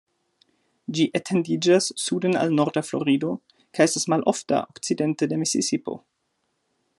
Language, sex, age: Esperanto, male, 30-39